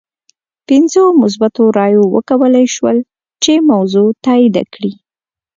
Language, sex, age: Pashto, female, 19-29